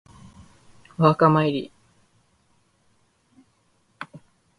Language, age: Japanese, 19-29